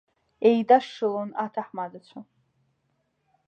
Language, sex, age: Abkhazian, female, under 19